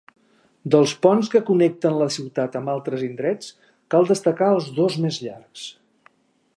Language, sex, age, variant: Catalan, male, 60-69, Central